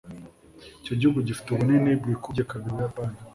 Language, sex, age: Kinyarwanda, male, 19-29